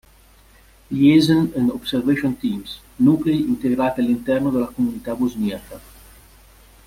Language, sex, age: Italian, male, 40-49